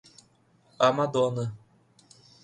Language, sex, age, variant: Portuguese, male, 19-29, Portuguese (Brasil)